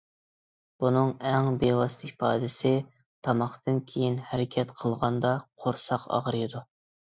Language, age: Uyghur, 19-29